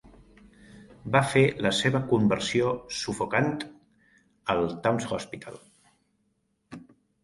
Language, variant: Catalan, Central